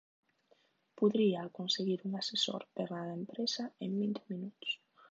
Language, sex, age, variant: Catalan, female, 19-29, Central